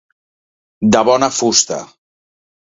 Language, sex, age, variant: Catalan, male, 40-49, Central